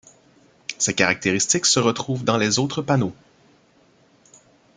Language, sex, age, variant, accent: French, male, 30-39, Français d'Amérique du Nord, Français du Canada